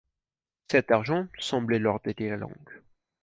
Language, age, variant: French, 19-29, Français de métropole